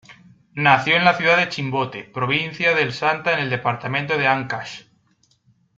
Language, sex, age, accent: Spanish, male, 19-29, España: Centro-Sur peninsular (Madrid, Toledo, Castilla-La Mancha)